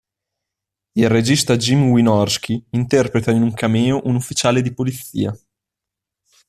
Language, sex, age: Italian, male, 19-29